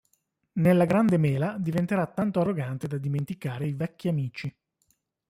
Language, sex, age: Italian, male, 30-39